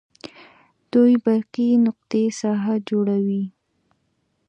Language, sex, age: Pashto, female, 19-29